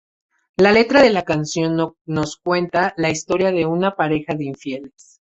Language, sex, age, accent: Spanish, male, 19-29, México